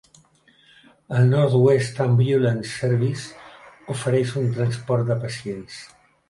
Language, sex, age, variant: Catalan, male, 70-79, Central